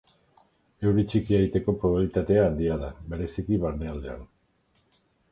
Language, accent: Basque, Erdialdekoa edo Nafarra (Gipuzkoa, Nafarroa)